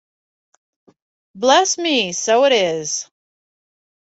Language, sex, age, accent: English, female, 50-59, United States English